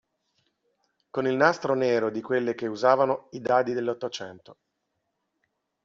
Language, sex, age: Italian, male, 40-49